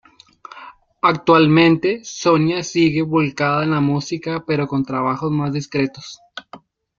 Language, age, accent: Spanish, 19-29, América central